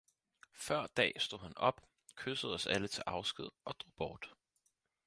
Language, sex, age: Danish, male, 19-29